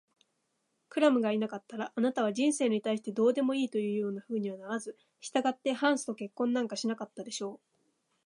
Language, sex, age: Japanese, female, 19-29